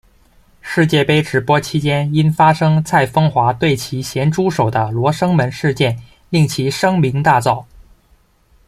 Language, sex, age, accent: Chinese, male, 19-29, 出生地：广东省